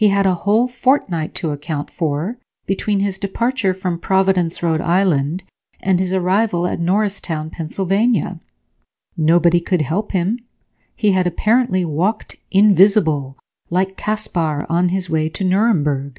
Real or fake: real